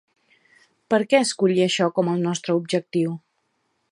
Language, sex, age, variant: Catalan, female, 50-59, Central